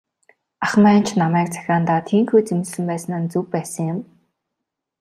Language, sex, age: Mongolian, female, 19-29